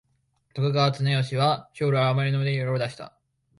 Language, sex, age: Japanese, male, 19-29